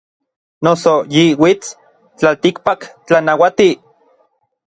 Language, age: Orizaba Nahuatl, 30-39